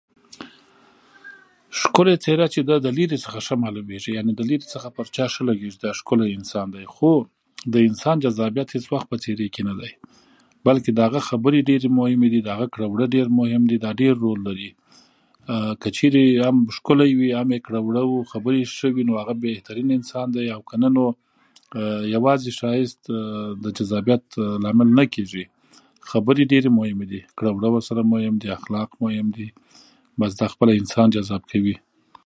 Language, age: Pashto, 40-49